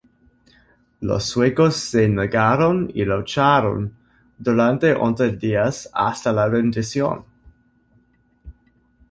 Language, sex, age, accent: Spanish, male, 19-29, América central